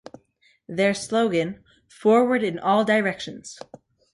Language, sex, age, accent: English, male, under 19, United States English